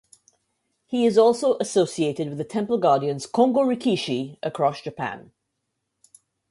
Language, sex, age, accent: English, female, 50-59, West Indies and Bermuda (Bahamas, Bermuda, Jamaica, Trinidad)